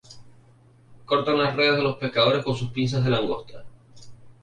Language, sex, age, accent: Spanish, male, 19-29, España: Islas Canarias